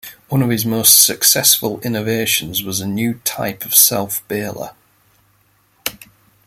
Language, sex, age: English, male, 40-49